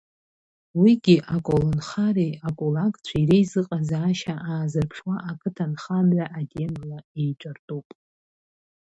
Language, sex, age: Abkhazian, female, 30-39